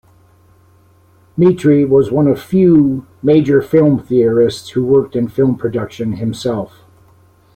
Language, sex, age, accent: English, male, 60-69, Canadian English